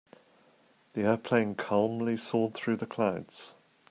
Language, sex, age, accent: English, male, 50-59, England English